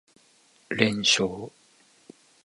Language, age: Japanese, 50-59